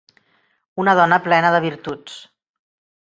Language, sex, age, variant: Catalan, female, 50-59, Central